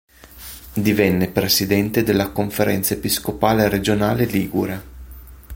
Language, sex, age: Italian, male, 30-39